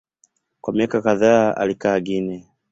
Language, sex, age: Swahili, male, 19-29